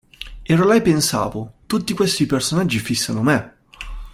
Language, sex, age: Italian, male, 19-29